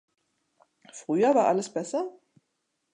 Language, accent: German, Deutschland Deutsch